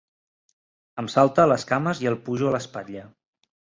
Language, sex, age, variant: Catalan, male, 30-39, Central